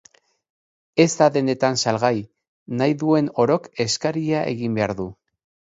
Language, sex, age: Basque, male, 40-49